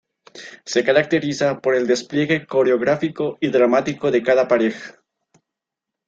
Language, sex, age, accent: Spanish, male, 19-29, Andino-Pacífico: Colombia, Perú, Ecuador, oeste de Bolivia y Venezuela andina